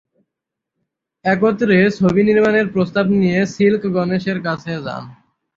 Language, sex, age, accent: Bengali, male, under 19, চলিত